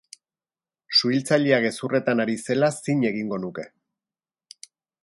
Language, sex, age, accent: Basque, male, 50-59, Erdialdekoa edo Nafarra (Gipuzkoa, Nafarroa)